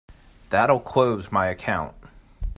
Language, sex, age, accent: English, male, 30-39, United States English